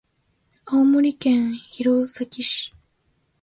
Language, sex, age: Japanese, female, under 19